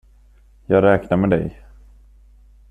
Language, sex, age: Swedish, male, 30-39